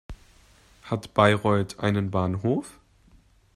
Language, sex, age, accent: German, male, 19-29, Deutschland Deutsch